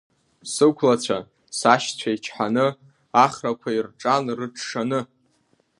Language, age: Abkhazian, under 19